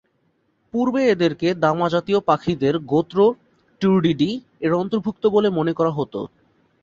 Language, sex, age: Bengali, male, 30-39